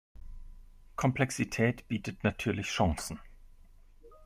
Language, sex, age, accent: German, male, 40-49, Deutschland Deutsch